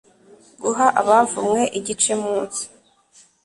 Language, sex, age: Kinyarwanda, female, 19-29